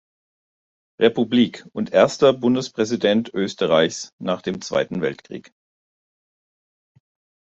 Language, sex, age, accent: German, male, 40-49, Deutschland Deutsch